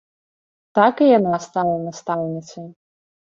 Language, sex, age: Belarusian, female, 19-29